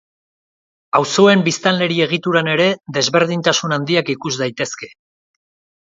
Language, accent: Basque, Erdialdekoa edo Nafarra (Gipuzkoa, Nafarroa)